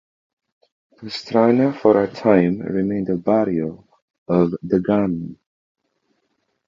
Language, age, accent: English, 30-39, Filipino